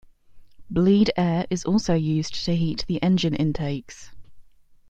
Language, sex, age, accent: English, female, 19-29, England English